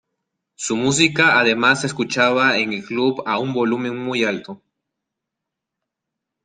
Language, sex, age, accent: Spanish, male, 19-29, Andino-Pacífico: Colombia, Perú, Ecuador, oeste de Bolivia y Venezuela andina